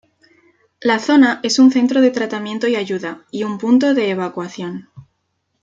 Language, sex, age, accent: Spanish, female, 19-29, España: Centro-Sur peninsular (Madrid, Toledo, Castilla-La Mancha)